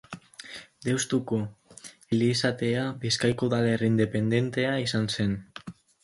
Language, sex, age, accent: Basque, male, under 19, Mendebalekoa (Araba, Bizkaia, Gipuzkoako mendebaleko herri batzuk)